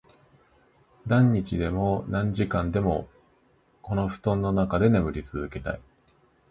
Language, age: Japanese, 19-29